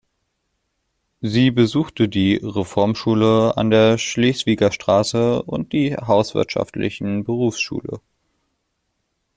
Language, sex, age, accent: German, male, under 19, Deutschland Deutsch